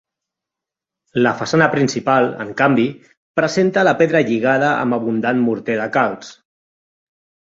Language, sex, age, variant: Catalan, male, 40-49, Central